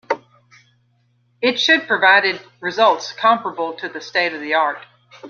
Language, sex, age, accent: English, female, 50-59, United States English